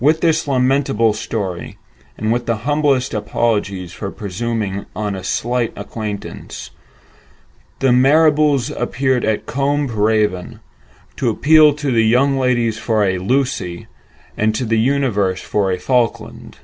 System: none